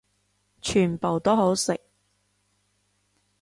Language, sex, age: Cantonese, female, 19-29